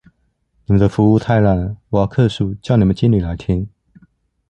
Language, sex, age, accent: Chinese, male, 19-29, 出生地：彰化縣